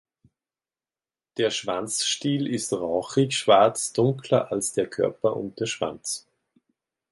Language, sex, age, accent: German, male, 30-39, Österreichisches Deutsch